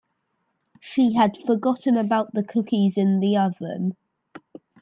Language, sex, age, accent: English, male, under 19, England English